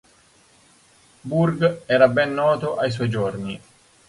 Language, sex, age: Italian, male, 30-39